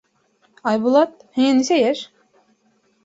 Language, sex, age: Bashkir, female, 19-29